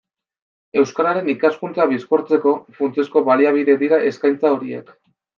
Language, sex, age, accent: Basque, male, 19-29, Mendebalekoa (Araba, Bizkaia, Gipuzkoako mendebaleko herri batzuk)